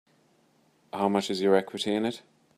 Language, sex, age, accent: English, male, 40-49, England English